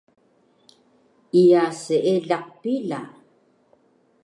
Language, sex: Taroko, female